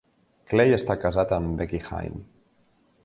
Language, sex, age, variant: Catalan, male, 19-29, Septentrional